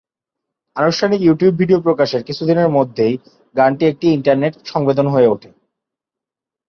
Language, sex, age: Bengali, male, 19-29